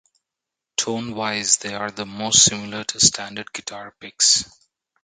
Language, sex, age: English, male, 30-39